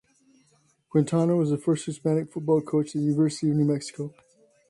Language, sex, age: English, male, 40-49